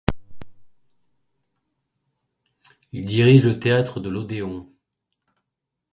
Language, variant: French, Français de métropole